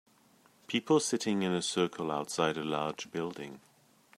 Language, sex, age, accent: English, male, 30-39, England English